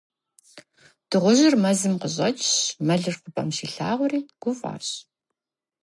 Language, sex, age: Kabardian, female, 40-49